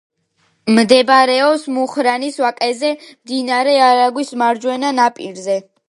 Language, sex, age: Georgian, female, under 19